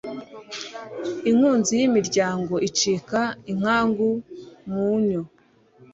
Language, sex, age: Kinyarwanda, male, 30-39